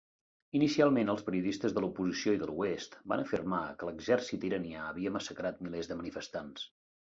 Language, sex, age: Catalan, male, 40-49